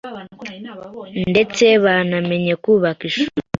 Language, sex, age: Kinyarwanda, female, 30-39